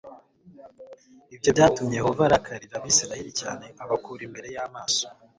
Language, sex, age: Kinyarwanda, male, 19-29